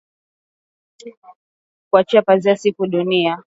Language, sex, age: Swahili, female, 19-29